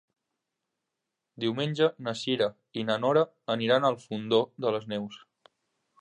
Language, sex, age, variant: Catalan, male, 19-29, Nord-Occidental